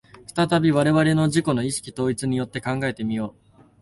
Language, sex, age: Japanese, male, 19-29